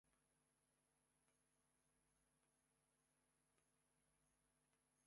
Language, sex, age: English, female, 19-29